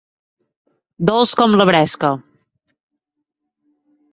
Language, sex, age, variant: Catalan, female, 30-39, Central